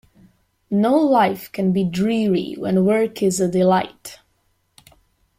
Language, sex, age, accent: English, female, 30-39, United States English